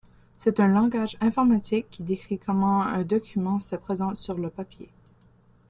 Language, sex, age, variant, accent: French, female, under 19, Français d'Amérique du Nord, Français du Canada